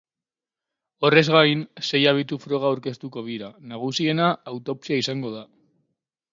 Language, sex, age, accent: Basque, male, 19-29, Mendebalekoa (Araba, Bizkaia, Gipuzkoako mendebaleko herri batzuk)